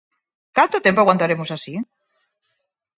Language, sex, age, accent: Galician, female, 30-39, Normativo (estándar)